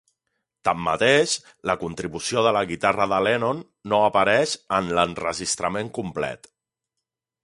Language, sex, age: Catalan, male, 40-49